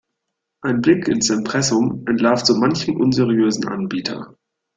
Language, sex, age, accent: German, male, 30-39, Deutschland Deutsch